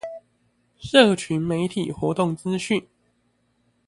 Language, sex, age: Chinese, male, 19-29